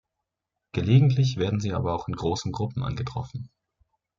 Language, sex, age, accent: German, male, 19-29, Deutschland Deutsch